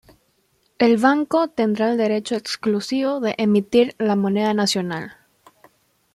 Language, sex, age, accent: Spanish, female, under 19, Andino-Pacífico: Colombia, Perú, Ecuador, oeste de Bolivia y Venezuela andina